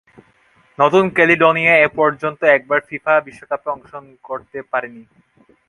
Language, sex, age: Bengali, male, 19-29